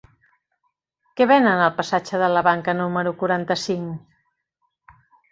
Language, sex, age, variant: Catalan, female, 50-59, Central